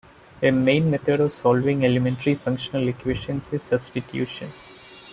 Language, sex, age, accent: English, male, 30-39, India and South Asia (India, Pakistan, Sri Lanka)